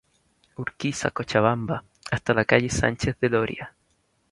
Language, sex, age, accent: Spanish, female, 19-29, Chileno: Chile, Cuyo